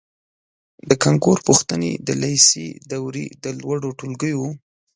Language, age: Pashto, under 19